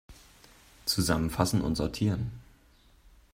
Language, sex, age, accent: German, male, 19-29, Deutschland Deutsch